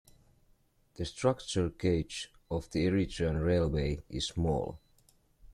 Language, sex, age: English, male, 30-39